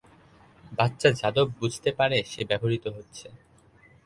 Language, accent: Bengali, Bangladeshi